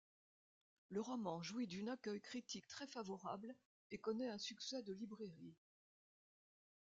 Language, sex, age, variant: French, female, 70-79, Français de métropole